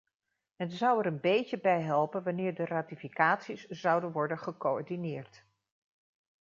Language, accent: Dutch, Nederlands Nederlands